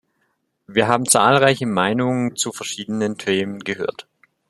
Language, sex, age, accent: German, male, under 19, Deutschland Deutsch